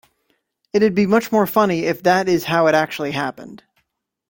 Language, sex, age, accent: English, male, 19-29, United States English